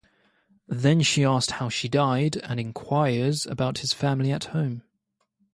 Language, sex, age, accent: English, male, 19-29, England English